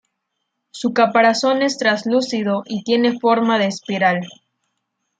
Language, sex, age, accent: Spanish, female, 19-29, México